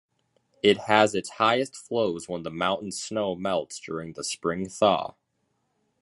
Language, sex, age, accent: English, male, under 19, United States English